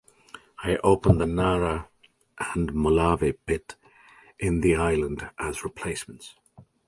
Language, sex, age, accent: English, male, 40-49, United States English